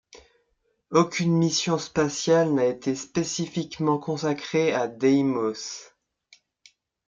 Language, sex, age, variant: French, male, 30-39, Français de métropole